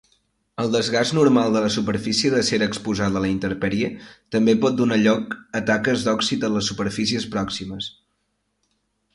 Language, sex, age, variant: Catalan, male, 19-29, Central